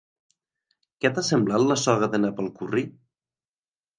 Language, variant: Catalan, Nord-Occidental